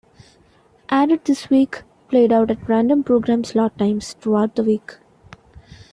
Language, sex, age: English, female, 19-29